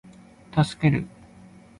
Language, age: Japanese, 19-29